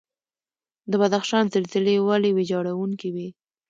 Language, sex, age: Pashto, female, 19-29